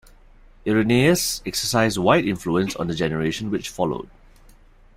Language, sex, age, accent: English, male, 30-39, Singaporean English